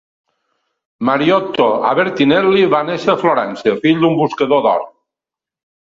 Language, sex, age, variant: Catalan, male, 60-69, Balear